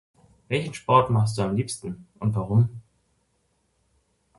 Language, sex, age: German, male, 19-29